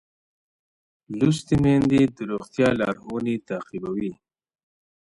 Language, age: Pashto, 30-39